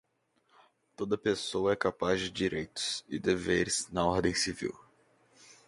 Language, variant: Portuguese, Portuguese (Brasil)